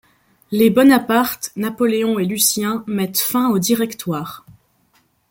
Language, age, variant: French, 19-29, Français de métropole